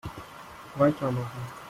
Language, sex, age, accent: German, male, 19-29, Schweizerdeutsch